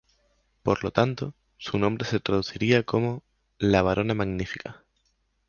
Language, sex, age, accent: Spanish, male, 19-29, España: Islas Canarias